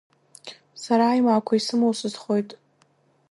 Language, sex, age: Abkhazian, female, under 19